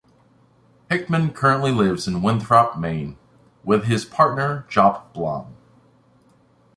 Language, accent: English, United States English